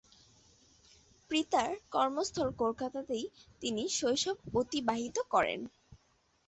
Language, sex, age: Bengali, female, 19-29